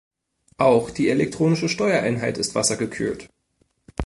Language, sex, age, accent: German, male, 19-29, Deutschland Deutsch